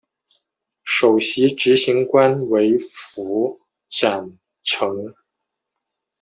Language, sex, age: Chinese, male, 40-49